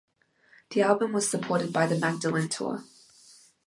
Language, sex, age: English, female, 19-29